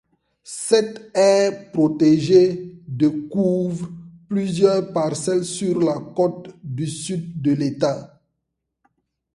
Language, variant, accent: French, Français d'Afrique subsaharienne et des îles africaines, Français de Côte d’Ivoire